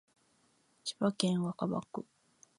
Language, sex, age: Japanese, female, 50-59